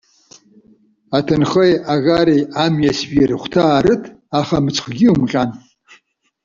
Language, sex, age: Abkhazian, male, 70-79